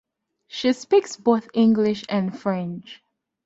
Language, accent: English, Southern African (South Africa, Zimbabwe, Namibia)